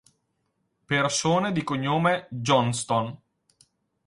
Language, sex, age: Italian, male, 30-39